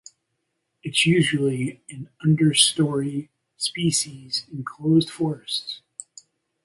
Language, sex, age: English, male, 50-59